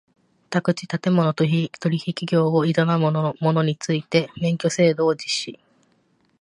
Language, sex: Japanese, female